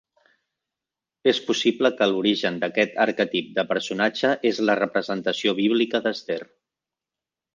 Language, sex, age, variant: Catalan, male, 50-59, Central